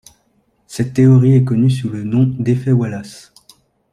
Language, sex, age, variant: French, male, 30-39, Français de métropole